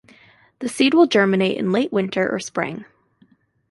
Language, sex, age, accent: English, female, 19-29, United States English